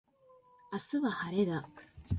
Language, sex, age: Japanese, female, 19-29